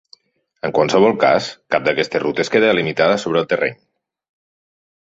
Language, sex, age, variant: Catalan, male, 40-49, Central